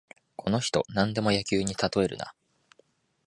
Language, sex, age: Japanese, male, 19-29